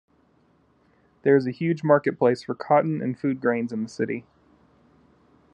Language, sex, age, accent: English, male, 30-39, United States English